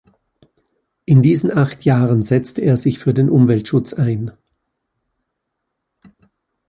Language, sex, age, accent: German, male, 50-59, Österreichisches Deutsch